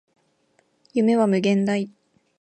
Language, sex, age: Japanese, female, 19-29